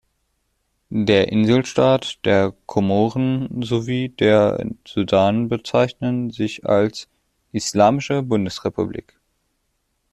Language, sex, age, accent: German, male, under 19, Deutschland Deutsch